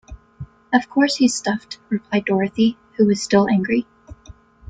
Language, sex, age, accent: English, female, 19-29, United States English